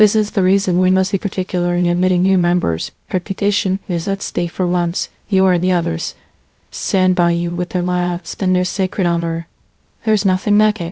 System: TTS, VITS